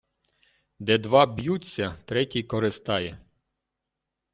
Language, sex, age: Ukrainian, male, 30-39